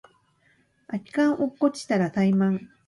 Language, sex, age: Japanese, female, 50-59